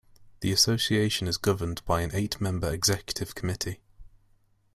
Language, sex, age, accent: English, male, 19-29, England English